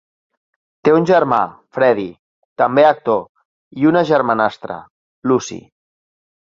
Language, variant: Catalan, Central